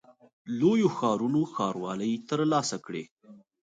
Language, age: Pashto, 19-29